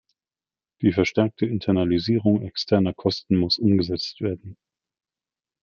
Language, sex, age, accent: German, male, 40-49, Deutschland Deutsch